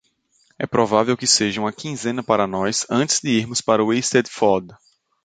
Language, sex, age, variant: Portuguese, male, 30-39, Portuguese (Brasil)